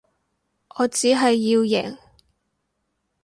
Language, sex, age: Cantonese, female, 19-29